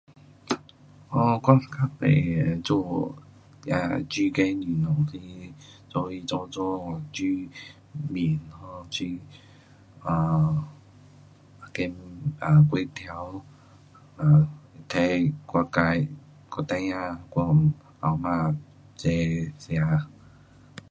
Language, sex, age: Pu-Xian Chinese, male, 40-49